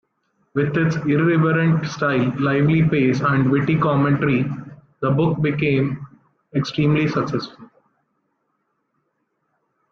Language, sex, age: English, male, 19-29